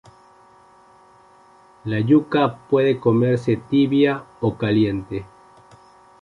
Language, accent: Spanish, Andino-Pacífico: Colombia, Perú, Ecuador, oeste de Bolivia y Venezuela andina